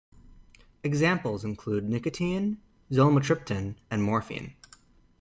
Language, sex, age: English, male, 19-29